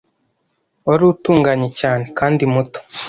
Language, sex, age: Kinyarwanda, male, under 19